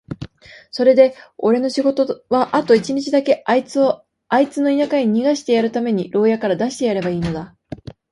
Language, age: Japanese, 19-29